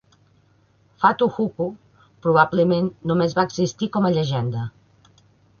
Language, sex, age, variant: Catalan, female, 30-39, Central